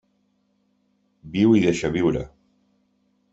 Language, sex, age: Catalan, male, 50-59